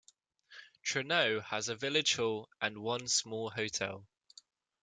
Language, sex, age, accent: English, male, 19-29, England English